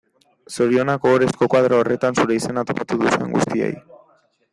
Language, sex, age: Basque, male, 19-29